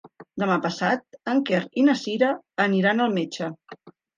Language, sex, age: Catalan, female, 50-59